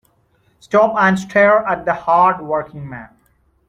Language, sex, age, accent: English, male, 30-39, India and South Asia (India, Pakistan, Sri Lanka)